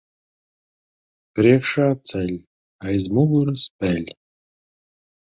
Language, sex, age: Latvian, male, 30-39